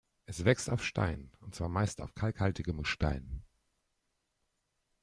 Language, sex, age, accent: German, male, 30-39, Deutschland Deutsch